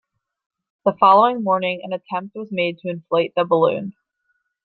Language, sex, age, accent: English, female, 19-29, United States English